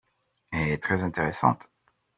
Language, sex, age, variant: French, male, 50-59, Français de métropole